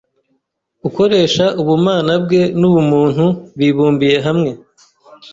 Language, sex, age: Kinyarwanda, male, 30-39